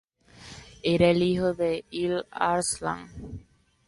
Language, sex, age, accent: Spanish, female, under 19, Caribe: Cuba, Venezuela, Puerto Rico, República Dominicana, Panamá, Colombia caribeña, México caribeño, Costa del golfo de México